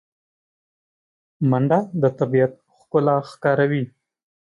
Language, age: Pashto, 19-29